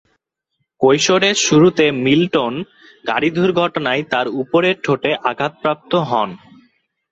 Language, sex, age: Bengali, male, 19-29